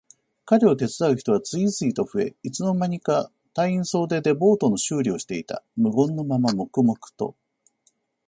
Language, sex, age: Japanese, male, 50-59